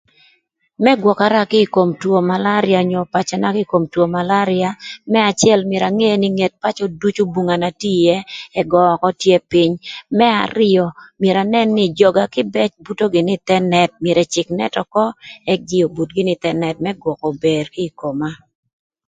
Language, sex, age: Thur, female, 50-59